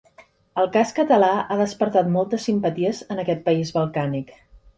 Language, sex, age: Catalan, female, 40-49